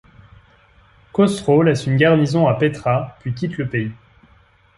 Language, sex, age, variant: French, male, 19-29, Français de métropole